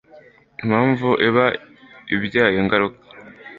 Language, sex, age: Kinyarwanda, male, under 19